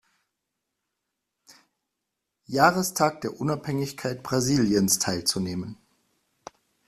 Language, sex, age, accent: German, male, 40-49, Deutschland Deutsch